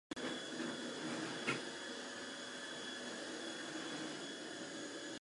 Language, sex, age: English, female, 19-29